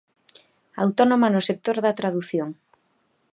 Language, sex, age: Galician, female, 30-39